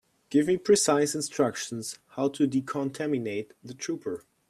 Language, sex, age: English, male, 30-39